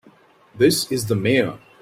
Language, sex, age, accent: English, male, 40-49, India and South Asia (India, Pakistan, Sri Lanka)